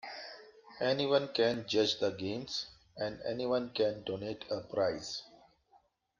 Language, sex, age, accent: English, male, 40-49, India and South Asia (India, Pakistan, Sri Lanka)